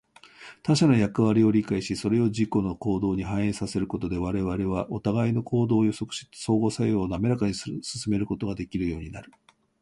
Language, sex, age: Japanese, male, 60-69